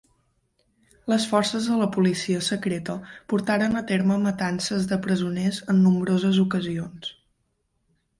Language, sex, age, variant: Catalan, female, 19-29, Central